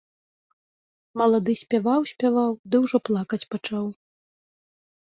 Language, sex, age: Belarusian, female, 30-39